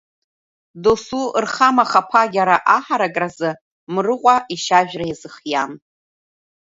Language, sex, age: Abkhazian, female, 30-39